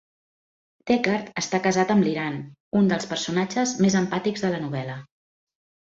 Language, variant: Catalan, Central